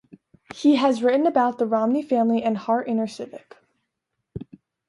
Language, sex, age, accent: English, female, 19-29, United States English